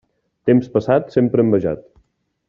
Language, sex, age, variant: Catalan, male, 19-29, Central